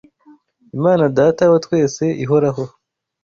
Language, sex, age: Kinyarwanda, male, 19-29